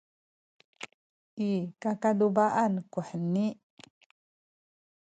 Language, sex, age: Sakizaya, female, 70-79